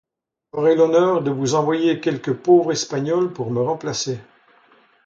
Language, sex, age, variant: French, male, 70-79, Français de métropole